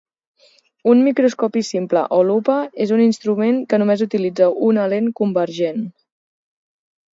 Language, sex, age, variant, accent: Catalan, female, 19-29, Central, central